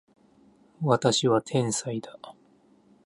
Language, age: Japanese, 40-49